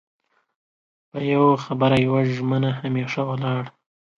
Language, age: Pashto, 19-29